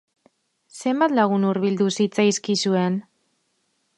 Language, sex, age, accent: Basque, female, 19-29, Mendebalekoa (Araba, Bizkaia, Gipuzkoako mendebaleko herri batzuk)